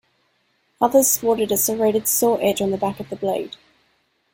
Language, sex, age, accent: English, female, 19-29, Australian English